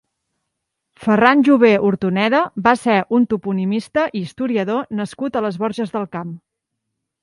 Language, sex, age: Catalan, male, 40-49